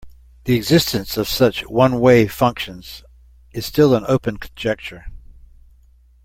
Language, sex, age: English, male, 70-79